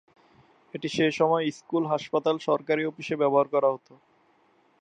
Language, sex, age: Bengali, male, 19-29